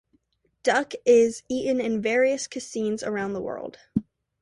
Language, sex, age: English, female, under 19